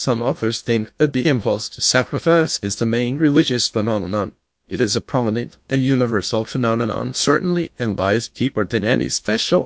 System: TTS, GlowTTS